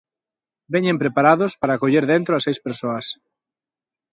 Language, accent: Galician, Normativo (estándar)